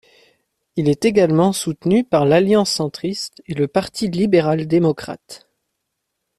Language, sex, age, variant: French, male, under 19, Français de métropole